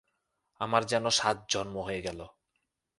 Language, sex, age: Bengali, male, 30-39